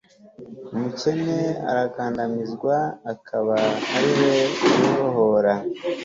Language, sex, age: Kinyarwanda, male, 40-49